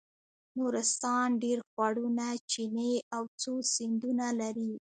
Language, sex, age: Pashto, female, 19-29